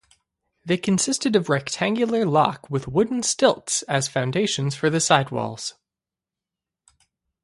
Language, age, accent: English, 19-29, United States English; midwest